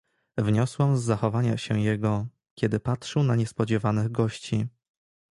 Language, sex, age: Polish, male, 19-29